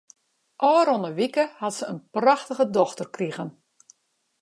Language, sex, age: Western Frisian, female, 40-49